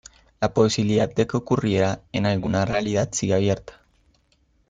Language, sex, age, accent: Spanish, male, under 19, Andino-Pacífico: Colombia, Perú, Ecuador, oeste de Bolivia y Venezuela andina